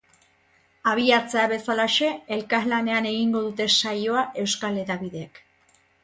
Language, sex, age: Basque, female, 40-49